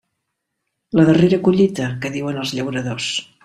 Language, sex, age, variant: Catalan, female, 70-79, Central